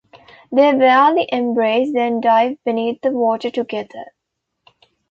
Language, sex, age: English, female, 19-29